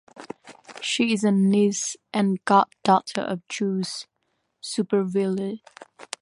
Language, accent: English, England English